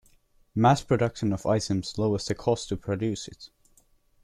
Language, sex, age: English, male, under 19